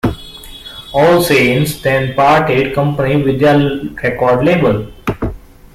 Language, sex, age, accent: English, male, 19-29, India and South Asia (India, Pakistan, Sri Lanka)